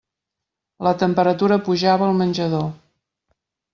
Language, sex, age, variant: Catalan, female, 50-59, Central